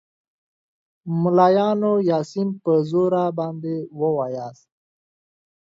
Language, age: Pashto, under 19